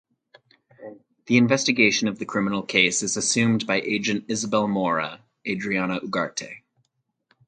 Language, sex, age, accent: English, male, 30-39, United States English